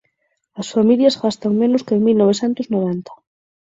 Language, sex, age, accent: Galician, female, 19-29, Atlántico (seseo e gheada); Normativo (estándar)